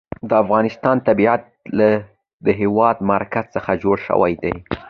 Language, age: Pashto, under 19